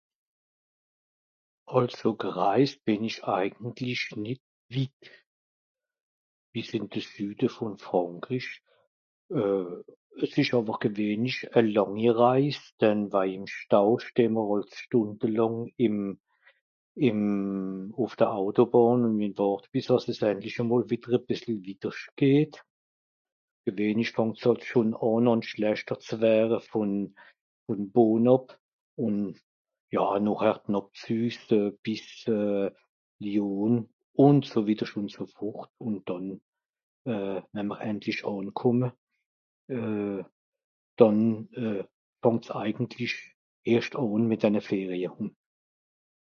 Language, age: Swiss German, 60-69